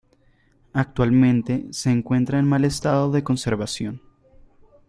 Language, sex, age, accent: Spanish, male, under 19, Andino-Pacífico: Colombia, Perú, Ecuador, oeste de Bolivia y Venezuela andina